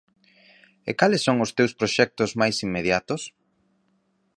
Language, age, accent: Galician, 30-39, Normativo (estándar)